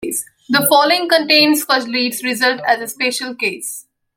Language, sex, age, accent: English, female, 19-29, India and South Asia (India, Pakistan, Sri Lanka)